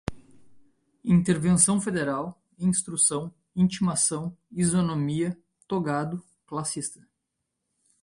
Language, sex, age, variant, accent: Portuguese, male, 30-39, Portuguese (Brasil), Gaucho